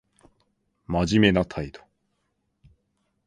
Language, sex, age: Japanese, female, 19-29